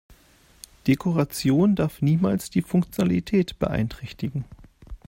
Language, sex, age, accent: German, male, 40-49, Deutschland Deutsch